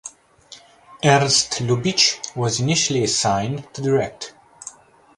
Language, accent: English, United States English